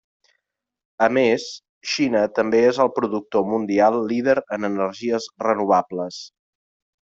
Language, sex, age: Catalan, male, 40-49